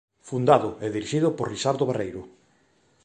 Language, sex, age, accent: Galician, male, 30-39, Normativo (estándar)